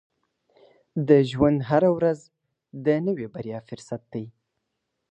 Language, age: Pashto, 19-29